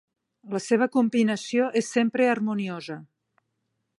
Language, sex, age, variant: Catalan, female, 50-59, Nord-Occidental